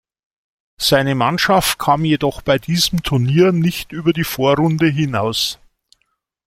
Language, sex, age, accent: German, male, 50-59, Deutschland Deutsch